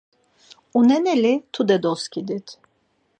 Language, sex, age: Laz, female, 50-59